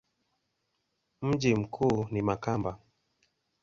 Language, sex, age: Swahili, male, 19-29